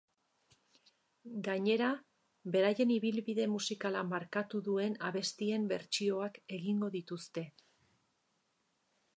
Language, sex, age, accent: Basque, female, 50-59, Erdialdekoa edo Nafarra (Gipuzkoa, Nafarroa)